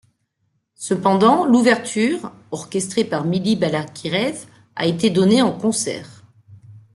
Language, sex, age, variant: French, female, 40-49, Français de métropole